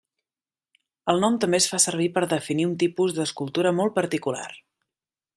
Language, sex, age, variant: Catalan, female, 30-39, Central